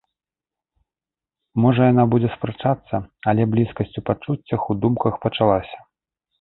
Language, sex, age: Belarusian, male, 30-39